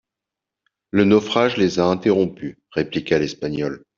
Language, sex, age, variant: French, male, 30-39, Français de métropole